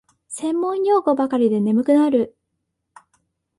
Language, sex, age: Japanese, female, 19-29